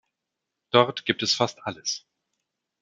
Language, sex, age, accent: German, male, 30-39, Deutschland Deutsch